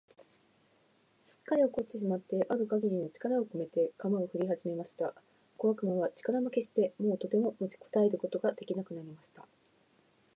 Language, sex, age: Japanese, female, 19-29